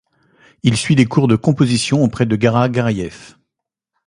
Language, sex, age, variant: French, male, 40-49, Français de métropole